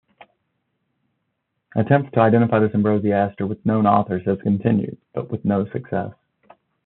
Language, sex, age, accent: English, male, 30-39, United States English